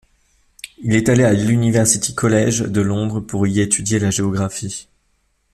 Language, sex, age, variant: French, male, 19-29, Français de métropole